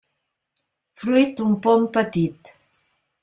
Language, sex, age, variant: Catalan, female, 60-69, Central